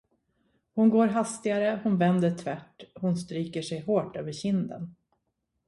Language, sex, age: Swedish, female, 40-49